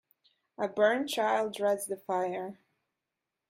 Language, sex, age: English, female, 19-29